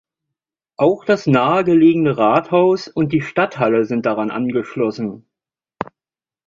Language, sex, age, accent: German, male, 50-59, Deutschland Deutsch